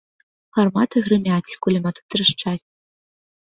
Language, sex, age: Belarusian, female, 19-29